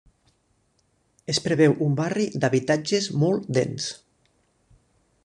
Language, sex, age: Catalan, male, 40-49